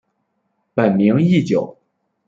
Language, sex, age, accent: Chinese, male, under 19, 出生地：黑龙江省